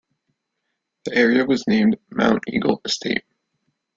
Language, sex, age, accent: English, male, 19-29, United States English